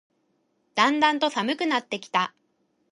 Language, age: Japanese, 19-29